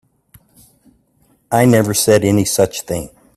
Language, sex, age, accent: English, male, 50-59, United States English